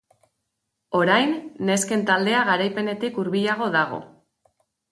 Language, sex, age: Basque, female, 40-49